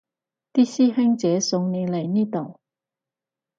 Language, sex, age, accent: Cantonese, female, 30-39, 广州音